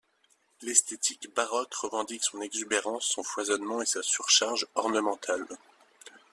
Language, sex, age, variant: French, male, 19-29, Français de métropole